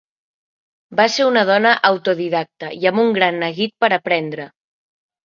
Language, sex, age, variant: Catalan, male, under 19, Central